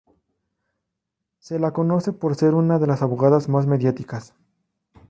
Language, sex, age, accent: Spanish, male, 19-29, México